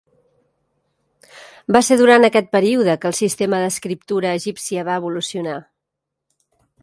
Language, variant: Catalan, Central